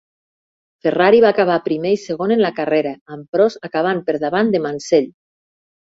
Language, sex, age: Catalan, female, 50-59